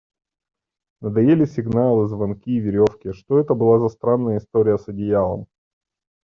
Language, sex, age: Russian, male, 30-39